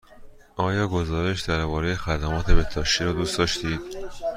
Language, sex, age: Persian, male, 30-39